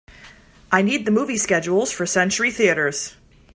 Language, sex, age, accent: English, female, 30-39, United States English